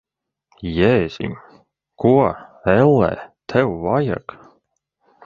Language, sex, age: Latvian, male, 30-39